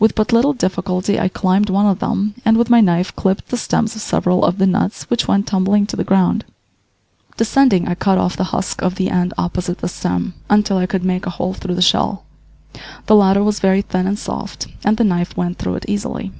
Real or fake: real